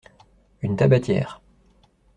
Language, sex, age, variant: French, male, 30-39, Français de métropole